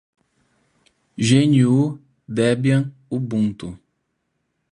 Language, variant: Portuguese, Portuguese (Brasil)